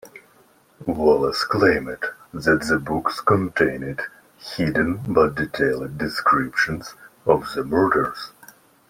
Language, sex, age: English, male, 19-29